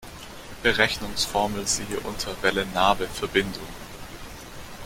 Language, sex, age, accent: German, male, under 19, Deutschland Deutsch